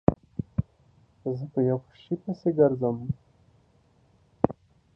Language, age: Pashto, 30-39